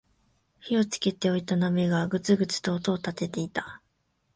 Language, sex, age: Japanese, female, 19-29